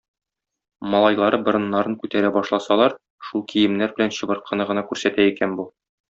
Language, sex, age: Tatar, male, 30-39